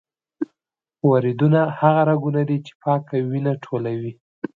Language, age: Pashto, 19-29